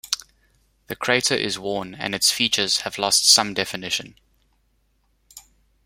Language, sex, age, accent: English, male, 30-39, Southern African (South Africa, Zimbabwe, Namibia)